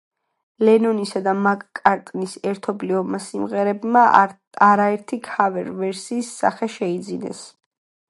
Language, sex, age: Georgian, female, 19-29